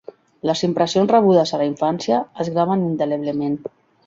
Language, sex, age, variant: Catalan, female, 50-59, Central